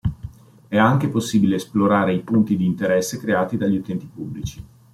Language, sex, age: Italian, male, 40-49